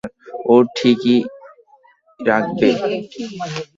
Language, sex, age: Bengali, male, under 19